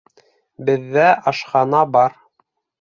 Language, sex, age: Bashkir, male, 30-39